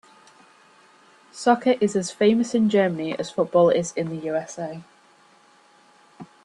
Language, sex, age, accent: English, female, 30-39, England English